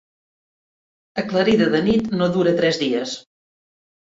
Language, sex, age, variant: Catalan, female, 50-59, Central